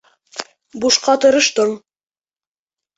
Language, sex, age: Bashkir, male, under 19